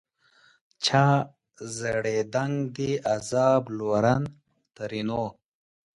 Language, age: Pashto, 19-29